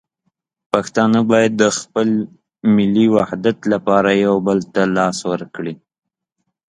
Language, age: Pashto, 19-29